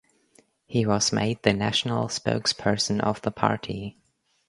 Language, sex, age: English, female, under 19